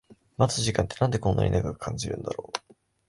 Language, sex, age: Japanese, male, 19-29